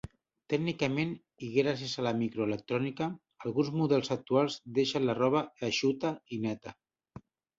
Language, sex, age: Catalan, male, 40-49